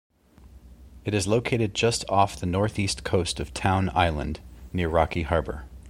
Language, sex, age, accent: English, male, 40-49, United States English